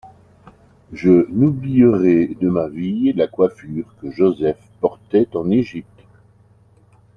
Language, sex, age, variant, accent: French, male, 50-59, Français d'Europe, Français de Belgique